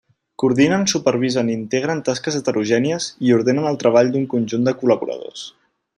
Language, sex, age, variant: Catalan, male, 19-29, Central